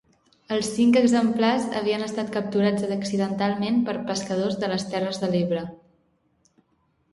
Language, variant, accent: Catalan, Central, central